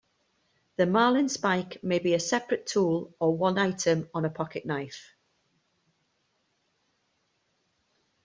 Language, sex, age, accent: English, female, 40-49, Welsh English